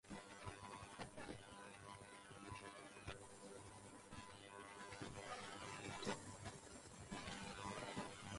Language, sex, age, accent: English, male, 19-29, England English